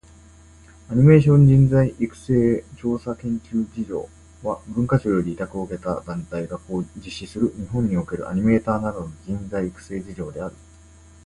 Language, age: Japanese, 30-39